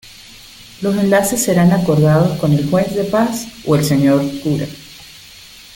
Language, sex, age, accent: Spanish, female, 40-49, Caribe: Cuba, Venezuela, Puerto Rico, República Dominicana, Panamá, Colombia caribeña, México caribeño, Costa del golfo de México